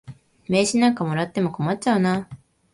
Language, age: Japanese, 19-29